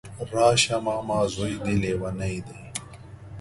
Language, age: Pashto, 30-39